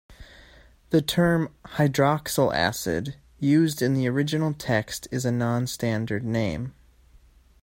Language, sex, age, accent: English, male, 19-29, United States English